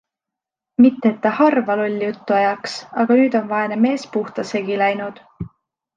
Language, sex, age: Estonian, female, 19-29